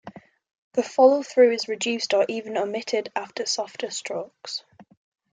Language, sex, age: English, female, 19-29